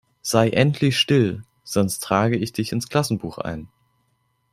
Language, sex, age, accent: German, male, 19-29, Deutschland Deutsch